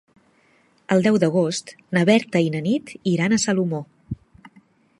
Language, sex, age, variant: Catalan, female, 30-39, Central